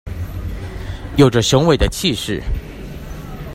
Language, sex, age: Chinese, male, 19-29